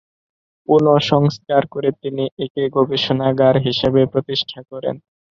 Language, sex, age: Bengali, male, 19-29